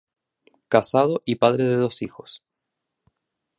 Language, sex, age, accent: Spanish, male, 19-29, España: Islas Canarias